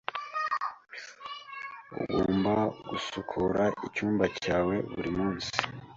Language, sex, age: Kinyarwanda, male, 19-29